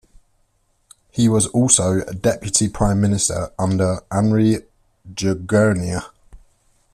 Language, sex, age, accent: English, male, 19-29, England English